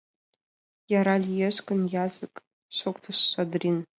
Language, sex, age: Mari, female, 19-29